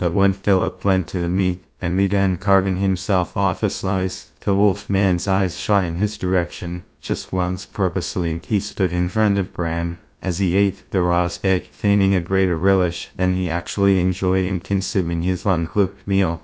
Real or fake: fake